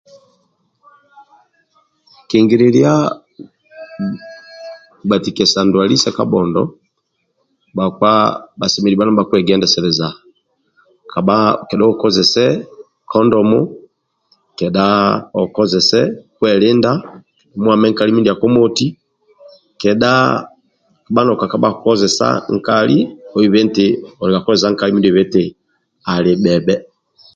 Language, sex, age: Amba (Uganda), male, 50-59